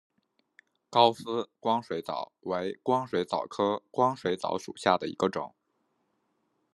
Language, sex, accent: Chinese, male, 出生地：河南省